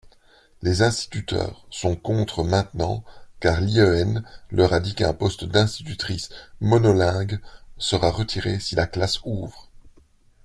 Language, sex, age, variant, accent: French, male, 40-49, Français d'Europe, Français de Belgique